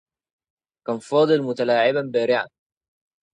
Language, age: Arabic, under 19